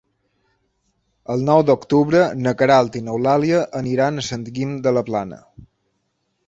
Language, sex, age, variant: Catalan, male, 30-39, Balear